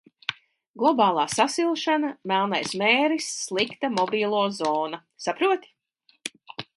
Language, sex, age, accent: Latvian, female, 50-59, Rigas